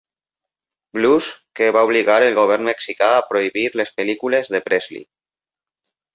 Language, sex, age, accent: Catalan, male, 30-39, valencià